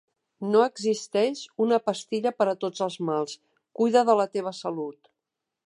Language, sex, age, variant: Catalan, female, 50-59, Central